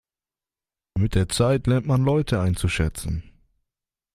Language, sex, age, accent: German, male, 19-29, Deutschland Deutsch